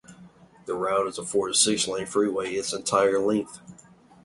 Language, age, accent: English, 19-29, United States English